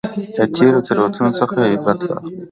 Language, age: Pashto, under 19